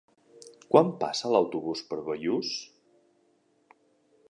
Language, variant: Catalan, Central